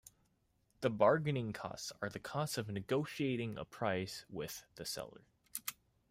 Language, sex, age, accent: English, male, under 19, Hong Kong English